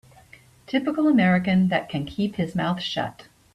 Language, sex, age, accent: English, female, 60-69, United States English